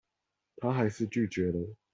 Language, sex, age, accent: Chinese, male, 30-39, 出生地：新北市